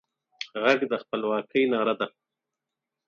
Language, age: Pashto, 40-49